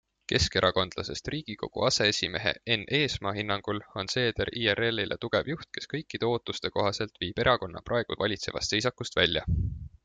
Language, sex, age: Estonian, male, 19-29